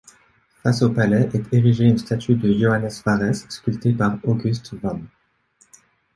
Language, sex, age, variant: French, male, 19-29, Français de métropole